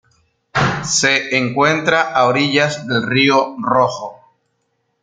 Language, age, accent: Spanish, 40-49, Andino-Pacífico: Colombia, Perú, Ecuador, oeste de Bolivia y Venezuela andina